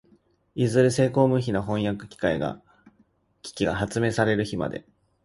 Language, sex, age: Japanese, male, 19-29